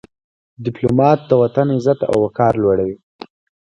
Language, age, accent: Pashto, 19-29, معیاري پښتو